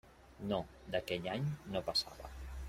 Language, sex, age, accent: Catalan, male, 40-49, valencià